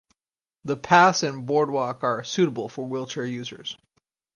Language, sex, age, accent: English, male, 30-39, United States English